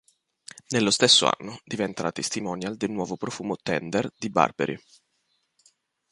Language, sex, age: Italian, male, 19-29